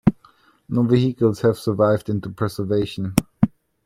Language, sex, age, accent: English, male, 30-39, United States English